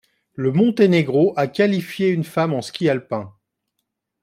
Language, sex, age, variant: French, male, 50-59, Français de métropole